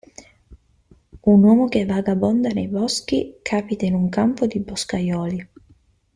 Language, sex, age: Italian, female, 19-29